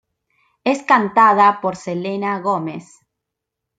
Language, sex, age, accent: Spanish, female, 19-29, Rioplatense: Argentina, Uruguay, este de Bolivia, Paraguay